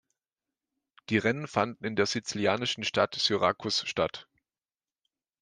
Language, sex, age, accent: German, male, 30-39, Deutschland Deutsch